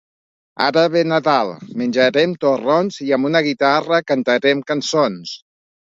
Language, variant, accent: Catalan, Nord-Occidental, nord-occidental